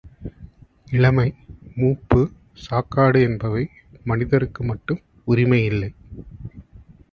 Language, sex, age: Tamil, male, 30-39